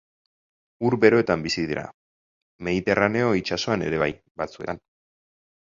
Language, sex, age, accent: Basque, male, 30-39, Mendebalekoa (Araba, Bizkaia, Gipuzkoako mendebaleko herri batzuk)